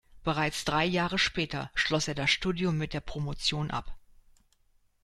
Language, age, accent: German, 60-69, Deutschland Deutsch